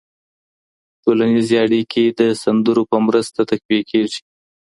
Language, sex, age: Pashto, female, 19-29